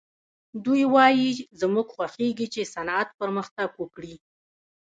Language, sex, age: Pashto, female, 30-39